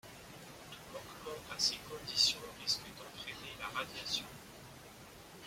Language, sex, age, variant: French, male, 50-59, Français de métropole